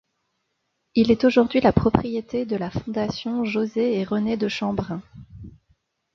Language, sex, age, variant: French, female, 30-39, Français de métropole